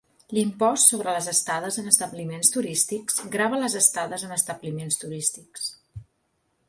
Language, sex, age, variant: Catalan, female, 40-49, Central